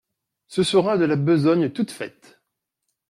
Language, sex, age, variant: French, male, 40-49, Français de métropole